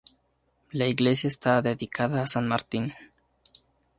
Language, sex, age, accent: Spanish, male, under 19, México